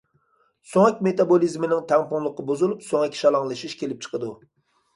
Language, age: Uyghur, 30-39